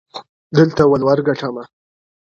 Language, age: Pashto, 19-29